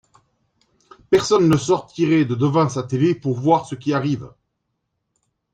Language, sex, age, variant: French, male, 40-49, Français de métropole